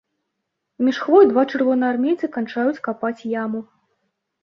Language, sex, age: Belarusian, female, 19-29